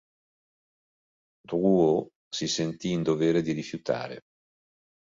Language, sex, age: Italian, male, 40-49